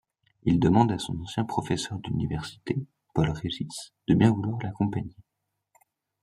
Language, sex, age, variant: French, male, 30-39, Français de métropole